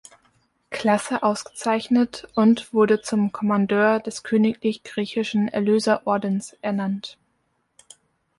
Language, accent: German, Deutschland Deutsch